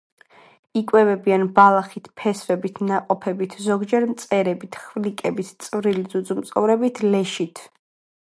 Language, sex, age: Georgian, female, 19-29